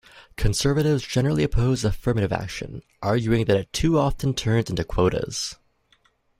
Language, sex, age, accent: English, male, 19-29, Canadian English